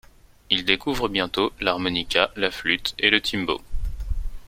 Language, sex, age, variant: French, male, 30-39, Français de métropole